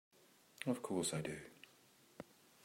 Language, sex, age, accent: English, male, 50-59, England English